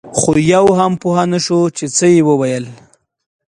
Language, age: Pashto, 19-29